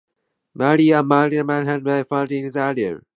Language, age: English, 19-29